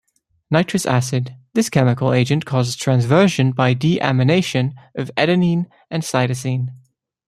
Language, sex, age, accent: English, male, 19-29, England English